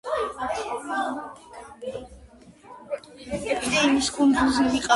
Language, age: Georgian, 19-29